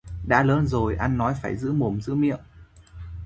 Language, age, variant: Vietnamese, 19-29, Hà Nội